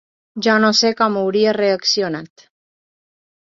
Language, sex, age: Catalan, female, 30-39